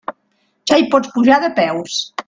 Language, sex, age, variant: Catalan, female, 40-49, Nord-Occidental